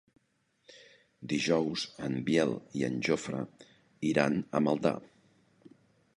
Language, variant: Catalan, Central